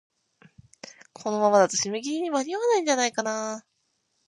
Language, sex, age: Japanese, female, 19-29